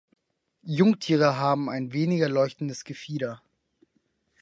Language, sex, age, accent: German, male, 19-29, Deutschland Deutsch